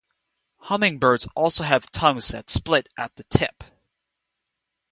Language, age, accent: English, 19-29, United States English